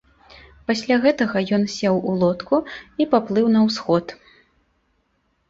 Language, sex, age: Belarusian, female, 19-29